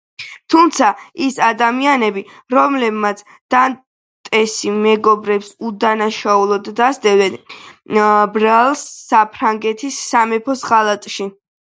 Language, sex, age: Georgian, female, 19-29